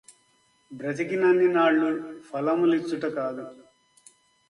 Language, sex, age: Telugu, male, 60-69